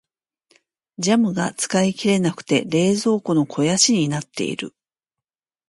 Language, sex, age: Japanese, female, 40-49